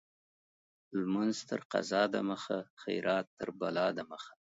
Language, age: Pashto, 40-49